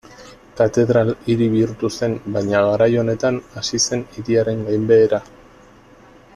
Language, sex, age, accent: Basque, male, 40-49, Erdialdekoa edo Nafarra (Gipuzkoa, Nafarroa)